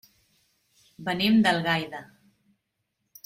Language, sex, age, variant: Catalan, female, 30-39, Central